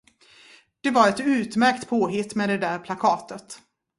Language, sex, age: Swedish, female, 40-49